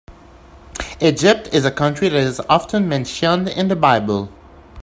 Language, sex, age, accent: English, male, 19-29, Canadian English